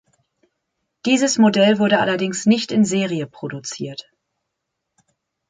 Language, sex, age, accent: German, female, 19-29, Deutschland Deutsch